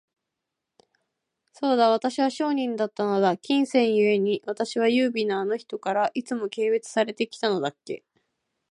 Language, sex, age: Japanese, female, under 19